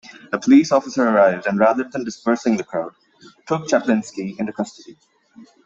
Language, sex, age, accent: English, male, 19-29, England English